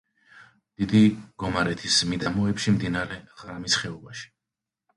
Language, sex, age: Georgian, male, 30-39